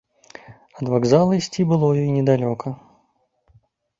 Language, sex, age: Belarusian, male, 30-39